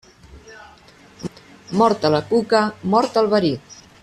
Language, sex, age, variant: Catalan, female, 50-59, Central